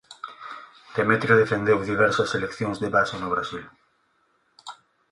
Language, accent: Galician, Normativo (estándar)